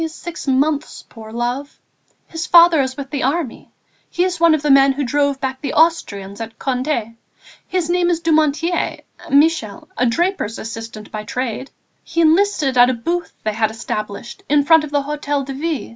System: none